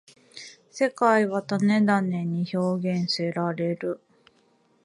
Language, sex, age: Japanese, female, 30-39